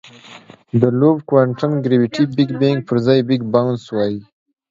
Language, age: Pashto, under 19